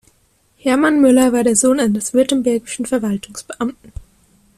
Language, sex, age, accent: German, female, 19-29, Deutschland Deutsch